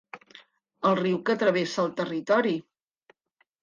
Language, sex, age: Catalan, female, 50-59